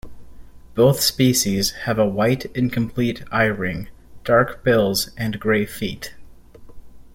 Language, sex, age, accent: English, male, 19-29, United States English